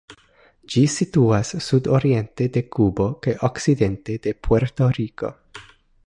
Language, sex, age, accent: Esperanto, male, 19-29, Internacia